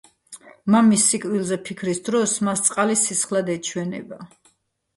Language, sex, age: Georgian, female, 40-49